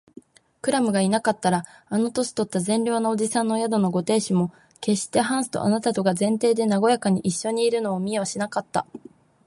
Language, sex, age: Japanese, female, 19-29